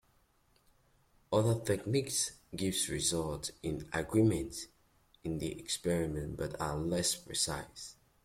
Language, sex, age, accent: English, male, 19-29, England English